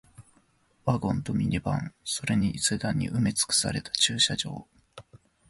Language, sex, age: Japanese, male, 19-29